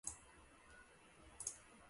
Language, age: Chinese, 19-29